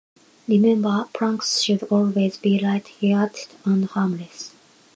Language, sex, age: English, female, 19-29